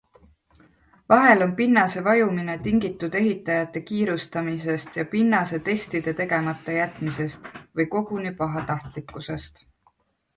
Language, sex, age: Estonian, female, 30-39